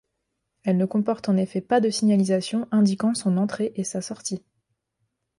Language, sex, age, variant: French, female, 19-29, Français de métropole